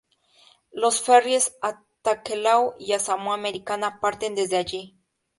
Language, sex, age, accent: Spanish, female, under 19, México